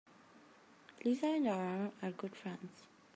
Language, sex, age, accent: English, female, 19-29, United States English